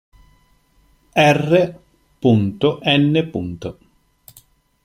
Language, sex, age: Italian, male, 50-59